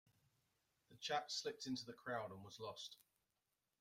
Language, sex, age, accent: English, male, 40-49, England English